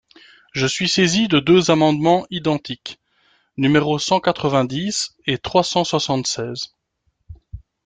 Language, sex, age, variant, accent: French, male, 30-39, Français d'Europe, Français de Belgique